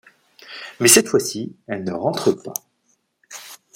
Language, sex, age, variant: French, male, 30-39, Français de métropole